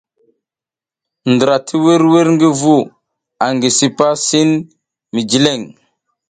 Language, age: South Giziga, 30-39